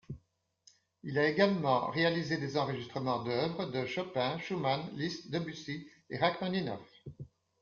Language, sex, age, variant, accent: French, female, 60-69, Français d'Europe, Français de Belgique